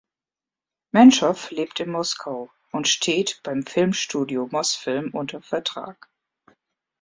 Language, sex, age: German, female, 50-59